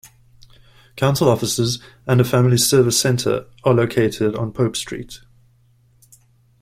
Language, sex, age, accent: English, male, 30-39, Southern African (South Africa, Zimbabwe, Namibia)